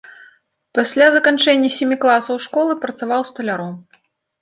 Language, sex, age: Belarusian, female, 40-49